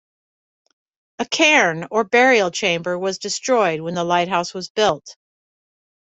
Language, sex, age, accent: English, female, 50-59, United States English